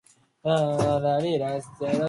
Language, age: Japanese, 19-29